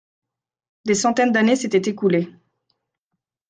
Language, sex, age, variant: French, female, 19-29, Français de métropole